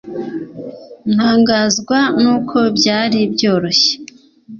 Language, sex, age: Kinyarwanda, female, 19-29